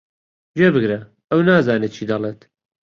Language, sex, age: Central Kurdish, male, 30-39